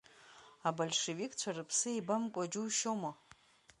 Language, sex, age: Abkhazian, female, 40-49